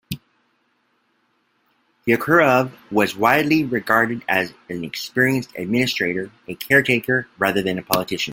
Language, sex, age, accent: English, male, 50-59, United States English